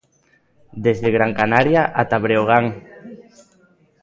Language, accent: Galician, Atlántico (seseo e gheada)